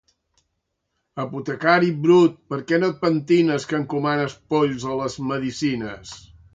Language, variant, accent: Catalan, Central, central